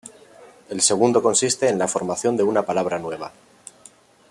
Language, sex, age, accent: Spanish, male, 30-39, España: Norte peninsular (Asturias, Castilla y León, Cantabria, País Vasco, Navarra, Aragón, La Rioja, Guadalajara, Cuenca)